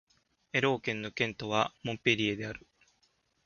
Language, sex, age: Japanese, male, 19-29